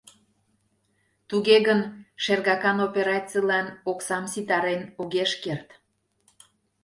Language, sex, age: Mari, female, 30-39